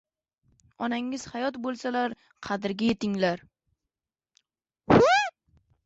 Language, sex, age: Uzbek, male, under 19